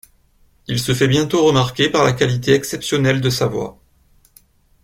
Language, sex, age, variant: French, male, 19-29, Français de métropole